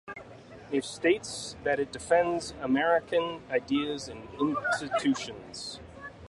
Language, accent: English, United States English